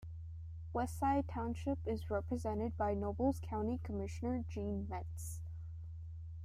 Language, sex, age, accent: English, female, 19-29, United States English